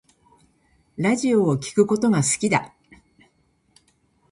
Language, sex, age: Japanese, female, 60-69